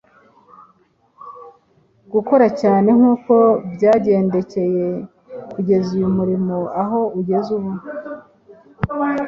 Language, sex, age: Kinyarwanda, female, 40-49